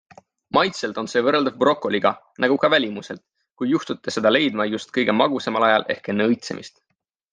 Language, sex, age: Estonian, male, 19-29